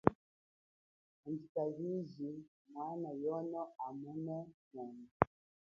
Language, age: Chokwe, 40-49